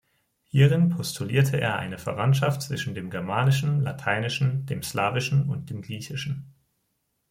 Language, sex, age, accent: German, male, 19-29, Deutschland Deutsch